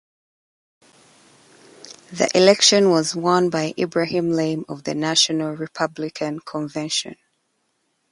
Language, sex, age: English, female, 30-39